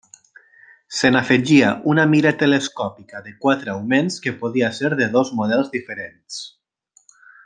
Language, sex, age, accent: Catalan, male, 19-29, valencià